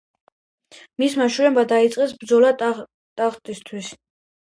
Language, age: Georgian, under 19